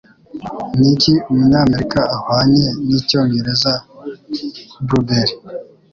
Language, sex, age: Kinyarwanda, male, 19-29